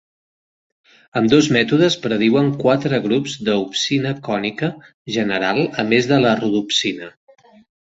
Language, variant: Catalan, Central